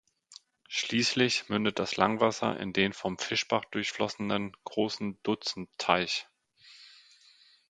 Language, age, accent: German, 30-39, Deutschland Deutsch